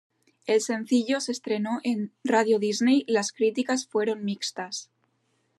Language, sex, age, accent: Spanish, female, under 19, España: Norte peninsular (Asturias, Castilla y León, Cantabria, País Vasco, Navarra, Aragón, La Rioja, Guadalajara, Cuenca)